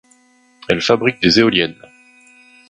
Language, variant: French, Français de métropole